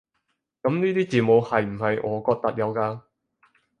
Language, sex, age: Cantonese, male, 30-39